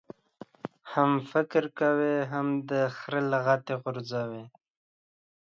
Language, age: Pashto, 19-29